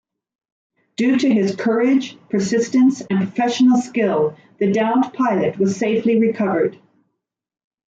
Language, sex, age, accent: English, female, 40-49, Canadian English